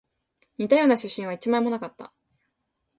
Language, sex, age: Japanese, female, 19-29